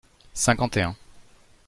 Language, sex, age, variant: French, male, 19-29, Français de métropole